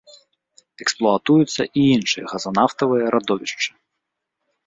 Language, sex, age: Belarusian, male, 19-29